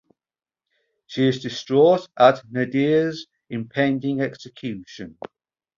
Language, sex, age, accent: English, male, 40-49, England English